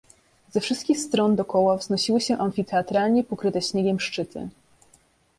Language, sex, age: Polish, female, 19-29